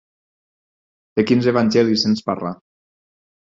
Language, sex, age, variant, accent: Catalan, male, 40-49, Valencià septentrional, valencià